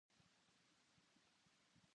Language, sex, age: Japanese, female, under 19